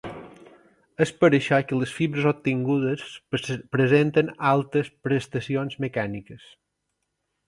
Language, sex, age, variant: Catalan, male, 50-59, Balear